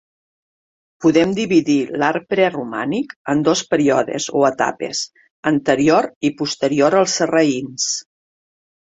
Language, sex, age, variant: Catalan, female, 50-59, Septentrional